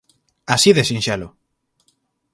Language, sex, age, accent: Galician, male, 30-39, Central (gheada)